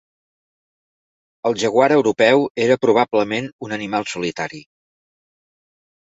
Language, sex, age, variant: Catalan, male, 40-49, Central